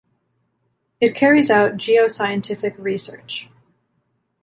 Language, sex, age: English, female, 19-29